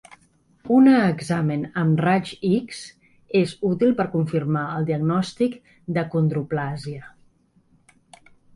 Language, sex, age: Catalan, female, 40-49